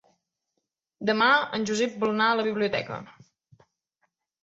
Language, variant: Catalan, Septentrional